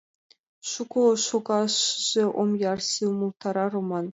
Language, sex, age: Mari, female, 19-29